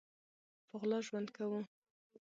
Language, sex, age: Pashto, female, 19-29